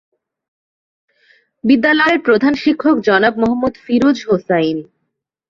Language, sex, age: Bengali, female, 30-39